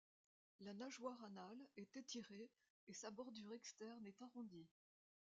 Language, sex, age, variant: French, female, 70-79, Français de métropole